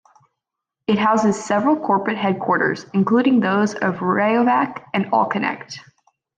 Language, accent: English, United States English